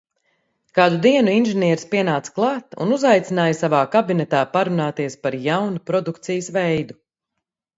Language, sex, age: Latvian, female, 40-49